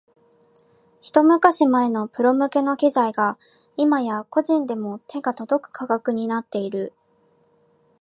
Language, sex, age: Japanese, female, 19-29